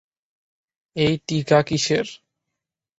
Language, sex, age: Bengali, male, 19-29